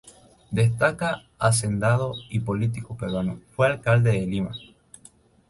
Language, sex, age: Spanish, male, 19-29